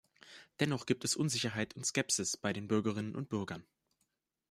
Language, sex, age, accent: German, male, 19-29, Deutschland Deutsch